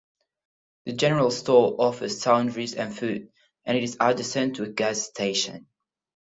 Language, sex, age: English, male, under 19